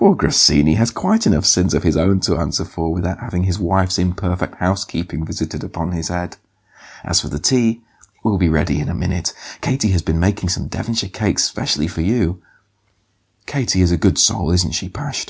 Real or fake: real